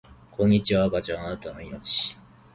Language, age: Japanese, 19-29